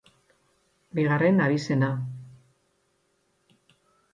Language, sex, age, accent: Basque, female, 60-69, Erdialdekoa edo Nafarra (Gipuzkoa, Nafarroa)